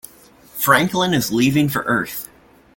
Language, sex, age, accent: English, male, under 19, Canadian English